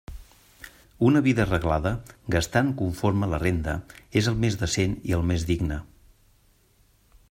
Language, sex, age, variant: Catalan, male, 50-59, Central